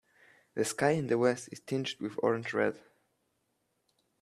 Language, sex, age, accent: English, male, under 19, United States English